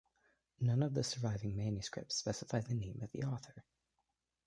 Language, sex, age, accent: English, male, 19-29, United States English